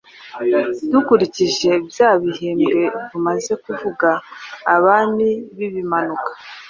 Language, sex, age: Kinyarwanda, female, 30-39